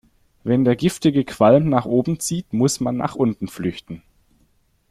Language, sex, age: German, male, 19-29